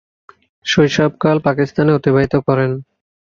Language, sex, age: Bengali, male, 19-29